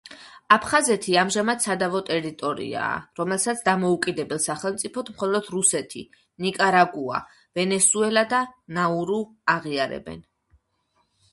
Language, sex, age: Georgian, female, 30-39